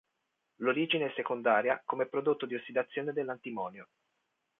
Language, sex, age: Italian, male, 40-49